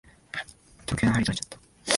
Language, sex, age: Japanese, male, 19-29